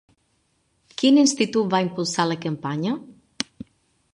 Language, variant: Catalan, Balear